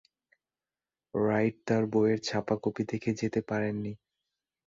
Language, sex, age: Bengali, male, 19-29